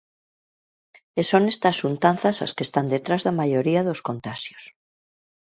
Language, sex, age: Galician, female, 40-49